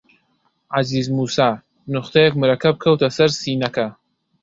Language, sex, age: Central Kurdish, male, 19-29